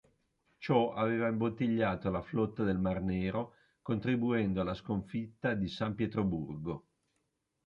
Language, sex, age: Italian, female, 60-69